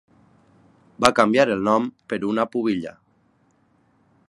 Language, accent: Catalan, valencià